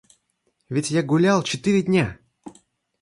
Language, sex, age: Russian, male, 19-29